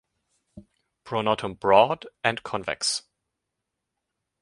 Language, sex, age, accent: English, male, 40-49, United States English